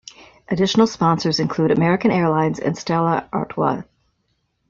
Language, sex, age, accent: English, female, 50-59, United States English